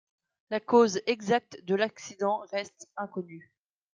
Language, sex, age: French, female, under 19